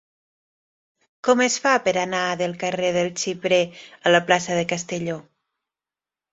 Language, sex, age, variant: Catalan, female, 40-49, Nord-Occidental